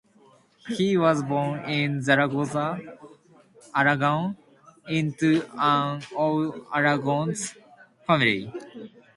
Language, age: English, under 19